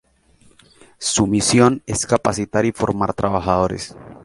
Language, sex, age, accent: Spanish, male, 30-39, Andino-Pacífico: Colombia, Perú, Ecuador, oeste de Bolivia y Venezuela andina